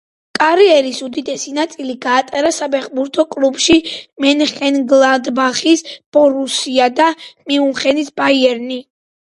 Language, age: Georgian, 19-29